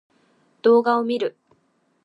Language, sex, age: Japanese, female, 19-29